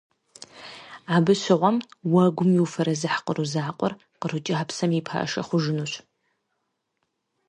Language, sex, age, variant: Kabardian, female, 19-29, Адыгэбзэ (Къэбэрдей, Кирил, псоми зэдай)